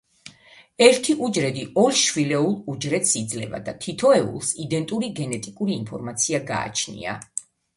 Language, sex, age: Georgian, female, 50-59